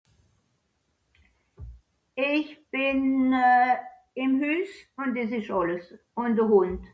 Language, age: French, 70-79